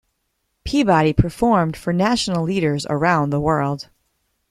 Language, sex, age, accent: English, female, 40-49, United States English